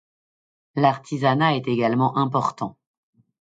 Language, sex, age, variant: French, female, 40-49, Français de métropole